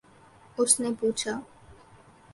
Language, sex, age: Urdu, female, 19-29